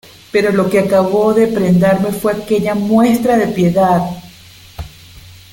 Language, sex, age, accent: Spanish, female, 40-49, Caribe: Cuba, Venezuela, Puerto Rico, República Dominicana, Panamá, Colombia caribeña, México caribeño, Costa del golfo de México